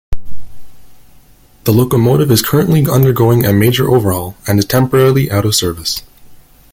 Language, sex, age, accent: English, male, 19-29, Canadian English